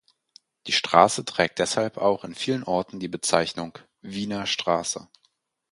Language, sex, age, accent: German, male, 19-29, Deutschland Deutsch